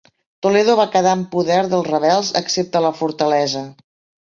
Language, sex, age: Catalan, female, 60-69